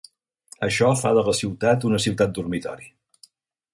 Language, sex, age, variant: Catalan, male, 60-69, Central